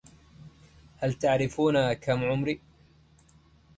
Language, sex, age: Arabic, male, 19-29